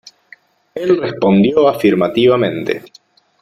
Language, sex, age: Spanish, male, 30-39